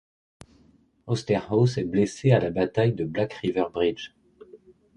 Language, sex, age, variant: French, male, 40-49, Français de métropole